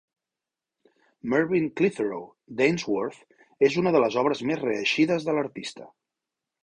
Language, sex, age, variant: Catalan, male, 40-49, Central